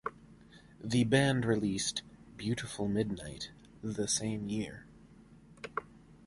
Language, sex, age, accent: English, male, 19-29, United States English